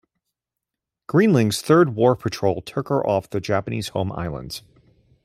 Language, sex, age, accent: English, male, 40-49, United States English